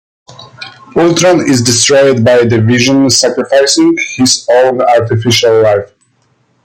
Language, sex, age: English, male, 19-29